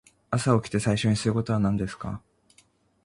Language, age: Japanese, 19-29